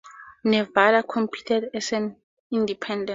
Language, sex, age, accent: English, female, 19-29, Southern African (South Africa, Zimbabwe, Namibia)